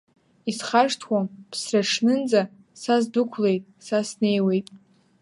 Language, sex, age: Abkhazian, female, 19-29